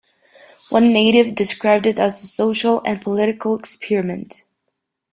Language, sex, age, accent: English, female, 19-29, United States English